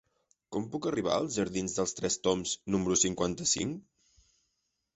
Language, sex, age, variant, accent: Catalan, male, 19-29, Central, gironí; Garrotxi